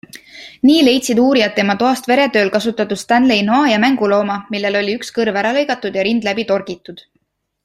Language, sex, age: Estonian, female, 19-29